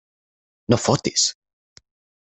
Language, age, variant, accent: Catalan, 19-29, Central, central